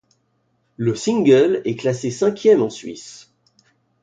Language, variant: French, Français de métropole